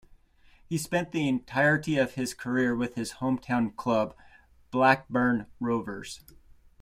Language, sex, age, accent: English, male, 40-49, United States English